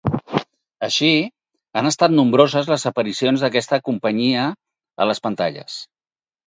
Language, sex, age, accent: Catalan, male, 50-59, Barcelonès